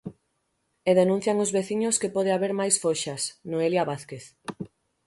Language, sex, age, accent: Galician, female, 19-29, Central (gheada); Oriental (común en zona oriental)